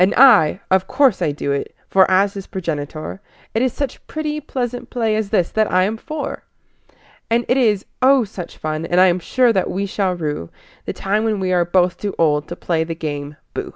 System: none